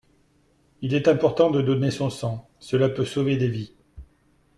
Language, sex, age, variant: French, male, 40-49, Français de métropole